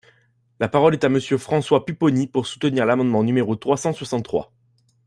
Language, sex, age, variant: French, male, 19-29, Français de métropole